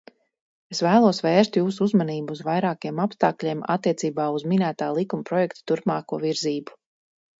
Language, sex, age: Latvian, female, 40-49